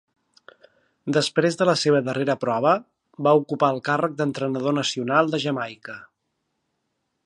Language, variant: Catalan, Central